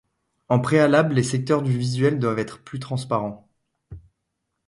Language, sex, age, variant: French, male, 19-29, Français de métropole